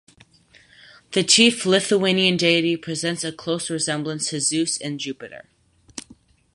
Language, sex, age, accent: English, male, under 19, United States English